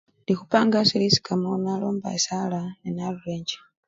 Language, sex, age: Luyia, male, 30-39